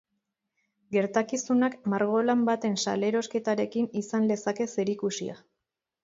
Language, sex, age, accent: Basque, female, 30-39, Erdialdekoa edo Nafarra (Gipuzkoa, Nafarroa)